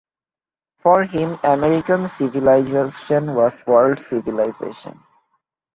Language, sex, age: English, male, 19-29